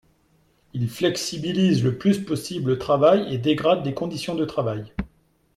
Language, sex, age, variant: French, male, 40-49, Français de métropole